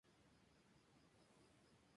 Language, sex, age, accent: Spanish, male, 19-29, México